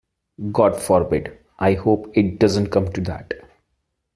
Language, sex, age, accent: English, male, 30-39, India and South Asia (India, Pakistan, Sri Lanka)